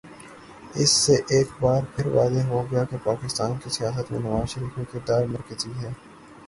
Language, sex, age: Urdu, male, 19-29